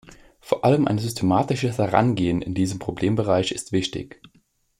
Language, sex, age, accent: German, male, 19-29, Deutschland Deutsch